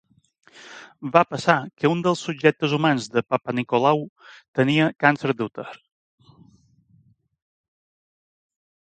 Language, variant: Catalan, Balear